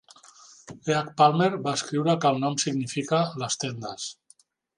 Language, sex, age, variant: Catalan, male, 50-59, Central